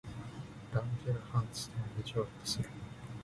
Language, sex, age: Japanese, male, 19-29